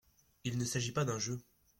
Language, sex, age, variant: French, male, under 19, Français de métropole